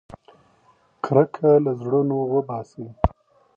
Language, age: Pashto, 30-39